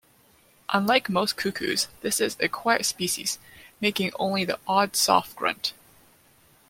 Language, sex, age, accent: English, female, 19-29, Canadian English